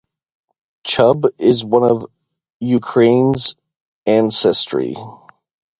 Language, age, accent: English, 19-29, United States English; midwest